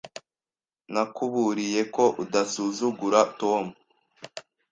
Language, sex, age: Kinyarwanda, male, 19-29